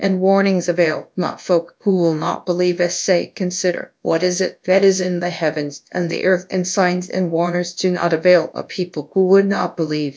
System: TTS, GradTTS